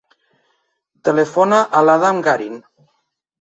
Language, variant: Catalan, Nord-Occidental